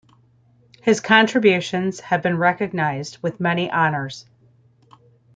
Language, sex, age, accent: English, female, 40-49, United States English